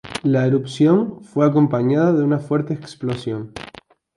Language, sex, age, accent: Spanish, male, 19-29, España: Sur peninsular (Andalucia, Extremadura, Murcia)